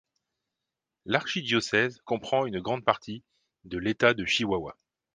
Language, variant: French, Français de métropole